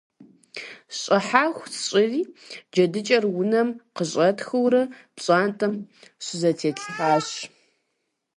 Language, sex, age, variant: Kabardian, female, 30-39, Адыгэбзэ (Къэбэрдей, Кирил, псоми зэдай)